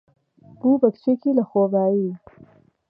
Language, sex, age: Central Kurdish, female, 30-39